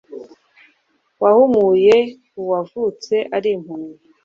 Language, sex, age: Kinyarwanda, female, 19-29